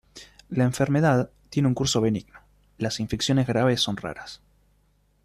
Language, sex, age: Spanish, male, 19-29